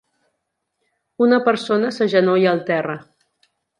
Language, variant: Catalan, Central